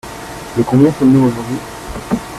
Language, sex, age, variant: French, male, 19-29, Français de métropole